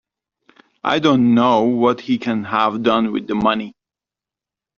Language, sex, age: English, male, 40-49